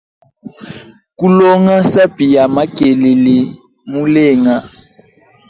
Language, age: Luba-Lulua, 19-29